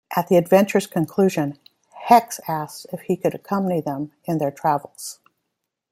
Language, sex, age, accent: English, female, 50-59, United States English